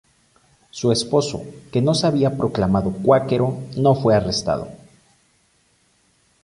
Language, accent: Spanish, México